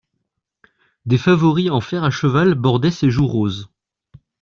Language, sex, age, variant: French, male, 30-39, Français de métropole